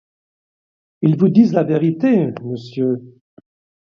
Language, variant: French, Français de métropole